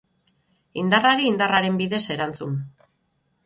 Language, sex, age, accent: Basque, female, 40-49, Mendebalekoa (Araba, Bizkaia, Gipuzkoako mendebaleko herri batzuk)